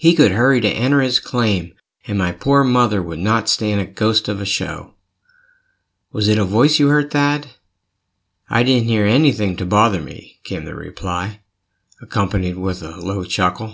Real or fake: real